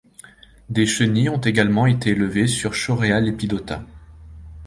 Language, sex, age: French, male, 30-39